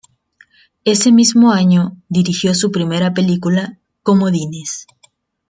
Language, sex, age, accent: Spanish, female, 19-29, México